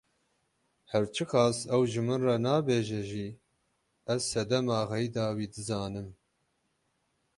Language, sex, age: Kurdish, male, 30-39